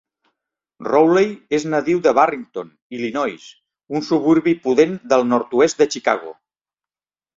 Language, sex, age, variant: Catalan, male, 50-59, Central